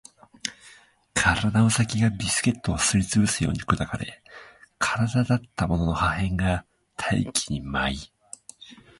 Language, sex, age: Japanese, male, 19-29